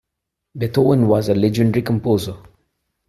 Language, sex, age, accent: English, male, 30-39, India and South Asia (India, Pakistan, Sri Lanka)